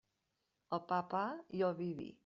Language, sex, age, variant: Catalan, female, 30-39, Central